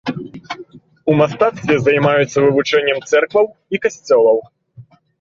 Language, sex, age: Belarusian, male, 19-29